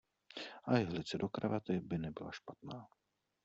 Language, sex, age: Czech, male, 30-39